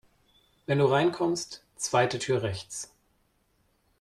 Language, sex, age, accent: German, male, 40-49, Deutschland Deutsch